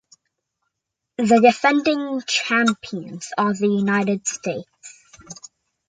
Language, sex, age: English, male, 19-29